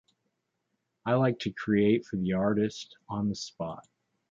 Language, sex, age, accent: English, male, 40-49, United States English